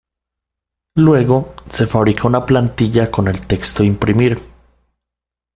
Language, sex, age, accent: Spanish, male, 19-29, Caribe: Cuba, Venezuela, Puerto Rico, República Dominicana, Panamá, Colombia caribeña, México caribeño, Costa del golfo de México